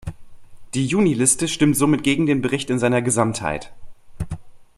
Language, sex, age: German, male, 19-29